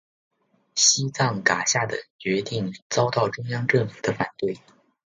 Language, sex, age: Chinese, male, under 19